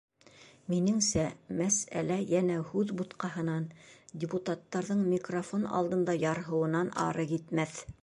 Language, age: Bashkir, 60-69